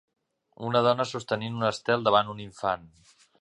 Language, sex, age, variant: Catalan, male, 50-59, Central